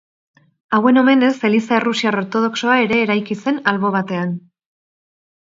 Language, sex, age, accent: Basque, female, 30-39, Erdialdekoa edo Nafarra (Gipuzkoa, Nafarroa)